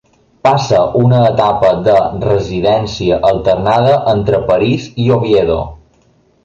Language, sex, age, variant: Catalan, male, 19-29, Balear